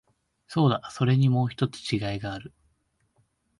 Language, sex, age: Japanese, male, 19-29